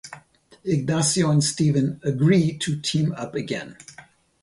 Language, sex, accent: English, male, United States English